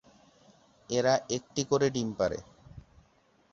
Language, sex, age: Bengali, male, 19-29